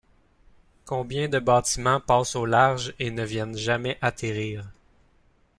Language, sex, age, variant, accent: French, male, 19-29, Français d'Amérique du Nord, Français du Canada